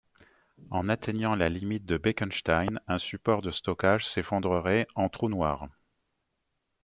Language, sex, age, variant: French, male, 40-49, Français de métropole